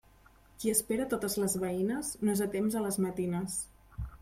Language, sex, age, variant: Catalan, female, 30-39, Central